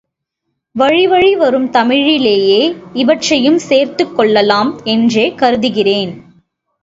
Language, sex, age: Tamil, female, 19-29